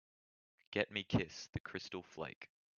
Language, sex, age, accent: English, male, under 19, Australian English